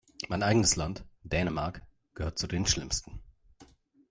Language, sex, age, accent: German, male, 30-39, Deutschland Deutsch